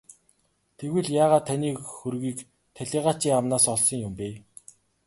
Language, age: Mongolian, 19-29